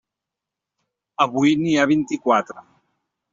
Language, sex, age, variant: Catalan, male, 50-59, Central